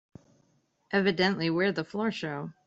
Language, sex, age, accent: English, female, 30-39, United States English